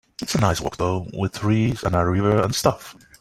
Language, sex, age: English, male, 30-39